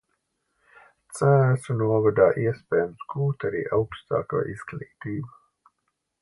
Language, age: Latvian, 50-59